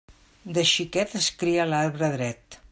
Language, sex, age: Catalan, female, 60-69